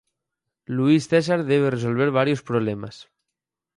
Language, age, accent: Galician, under 19, Normativo (estándar)